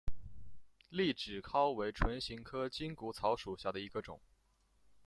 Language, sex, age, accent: Chinese, male, under 19, 出生地：湖北省